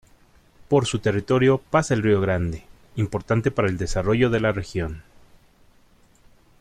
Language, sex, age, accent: Spanish, male, 40-49, México